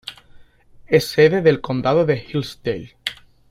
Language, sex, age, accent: Spanish, male, 19-29, España: Sur peninsular (Andalucia, Extremadura, Murcia)